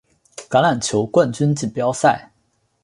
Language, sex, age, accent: Chinese, male, 19-29, 出生地：辽宁省